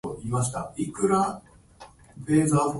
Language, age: Japanese, 19-29